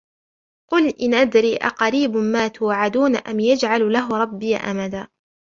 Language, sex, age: Arabic, female, 19-29